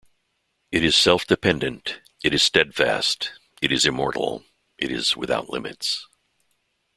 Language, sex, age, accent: English, male, 60-69, United States English